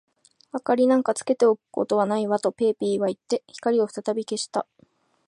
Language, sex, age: Japanese, female, 19-29